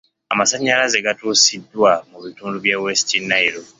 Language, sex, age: Ganda, male, 19-29